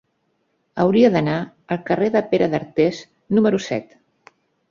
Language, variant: Catalan, Nord-Occidental